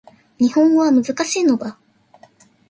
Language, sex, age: Japanese, female, 19-29